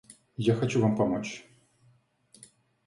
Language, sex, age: Russian, male, 40-49